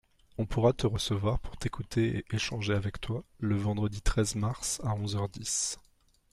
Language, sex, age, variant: French, male, 19-29, Français de métropole